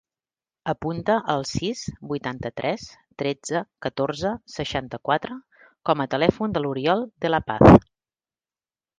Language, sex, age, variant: Catalan, female, 40-49, Central